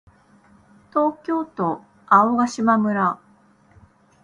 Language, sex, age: Japanese, female, 40-49